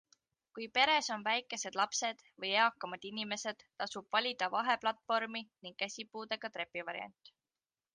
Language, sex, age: Estonian, female, 19-29